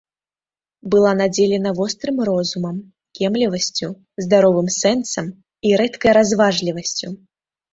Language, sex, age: Belarusian, female, under 19